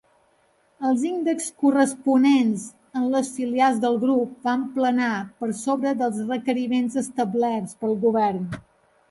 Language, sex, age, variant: Catalan, female, 50-59, Balear